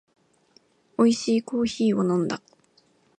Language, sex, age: Japanese, female, 19-29